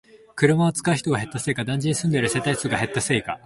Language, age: Japanese, 19-29